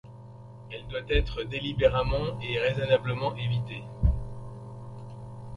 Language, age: French, 60-69